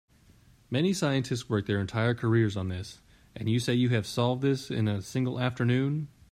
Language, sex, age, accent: English, male, 30-39, United States English